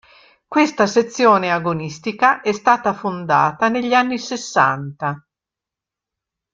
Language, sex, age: Italian, female, 70-79